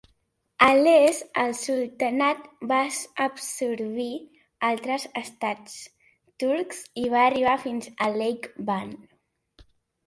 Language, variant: Catalan, Central